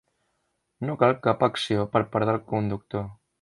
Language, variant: Catalan, Central